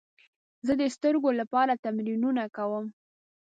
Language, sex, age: Pashto, female, 19-29